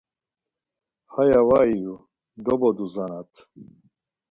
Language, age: Laz, 60-69